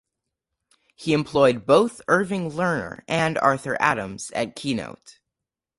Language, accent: English, United States English